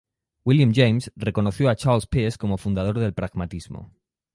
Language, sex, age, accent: Spanish, male, 19-29, España: Centro-Sur peninsular (Madrid, Toledo, Castilla-La Mancha)